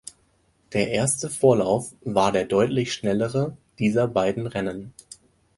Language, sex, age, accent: German, male, 19-29, Deutschland Deutsch